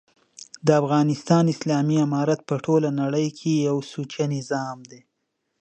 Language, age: Pashto, 19-29